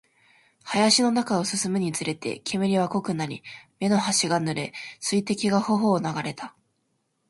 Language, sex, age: Japanese, female, under 19